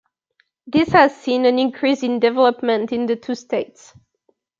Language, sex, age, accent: English, female, 19-29, Canadian English